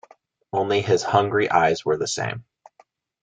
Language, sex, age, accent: English, male, 19-29, United States English